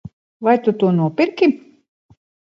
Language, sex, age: Latvian, female, 50-59